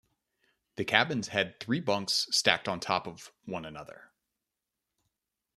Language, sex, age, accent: English, male, 30-39, United States English